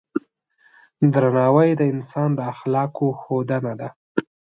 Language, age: Pashto, 19-29